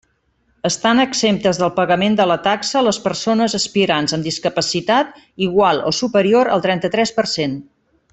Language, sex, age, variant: Catalan, female, 50-59, Central